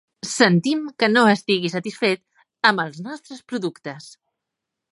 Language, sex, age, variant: Catalan, female, 40-49, Central